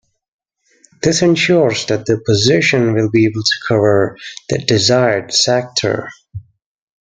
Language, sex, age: English, male, 19-29